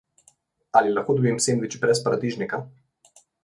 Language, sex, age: Slovenian, male, 19-29